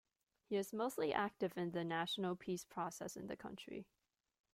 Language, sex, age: English, female, 19-29